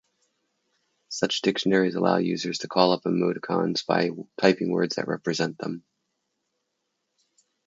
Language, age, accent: English, 40-49, United States English